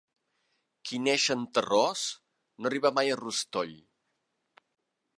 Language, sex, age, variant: Catalan, male, 50-59, Nord-Occidental